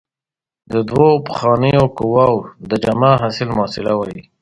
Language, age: Pashto, 30-39